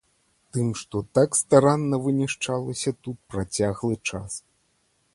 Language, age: Belarusian, 30-39